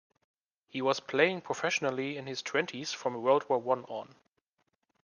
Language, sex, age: English, male, 30-39